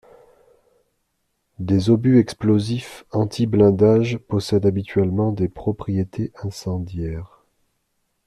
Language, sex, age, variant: French, male, 30-39, Français de métropole